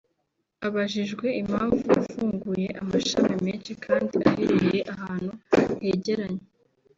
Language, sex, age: Kinyarwanda, female, 19-29